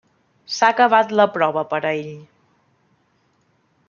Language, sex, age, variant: Catalan, female, 19-29, Central